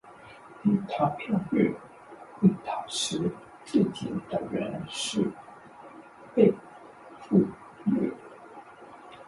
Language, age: Chinese, 30-39